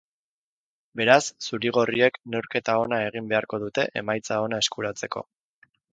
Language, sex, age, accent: Basque, male, 30-39, Erdialdekoa edo Nafarra (Gipuzkoa, Nafarroa)